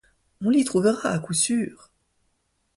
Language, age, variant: French, 19-29, Français de métropole